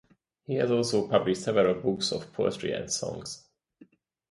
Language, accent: English, United States English